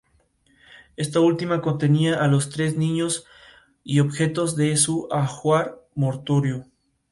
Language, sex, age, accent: Spanish, male, 19-29, México